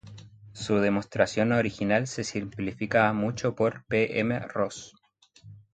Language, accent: Spanish, Chileno: Chile, Cuyo